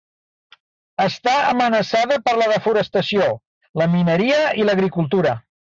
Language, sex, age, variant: Catalan, male, 60-69, Central